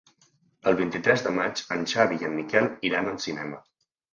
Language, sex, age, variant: Catalan, male, 19-29, Central